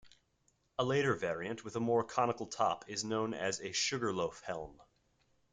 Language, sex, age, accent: English, male, 19-29, United States English